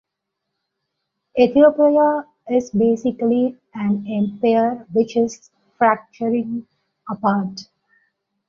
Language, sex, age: English, female, 30-39